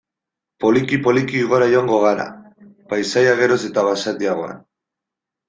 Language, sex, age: Basque, male, 19-29